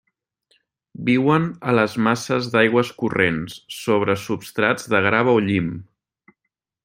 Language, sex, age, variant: Catalan, male, 19-29, Central